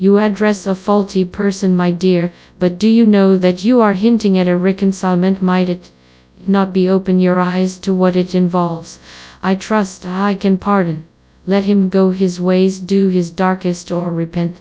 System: TTS, FastPitch